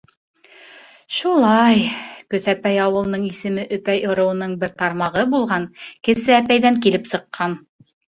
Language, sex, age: Bashkir, female, 30-39